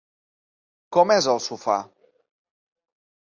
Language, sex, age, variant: Catalan, male, 40-49, Central